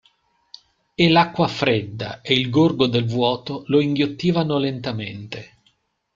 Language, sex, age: Italian, male, 50-59